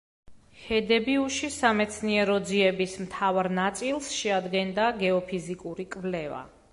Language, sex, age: Georgian, female, 30-39